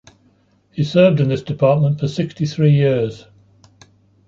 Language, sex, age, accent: English, male, 60-69, England English